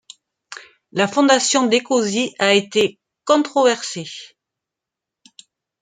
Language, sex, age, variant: French, female, 40-49, Français de métropole